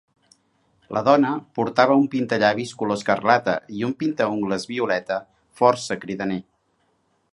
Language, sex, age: Catalan, male, 60-69